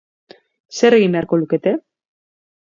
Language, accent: Basque, Mendebalekoa (Araba, Bizkaia, Gipuzkoako mendebaleko herri batzuk)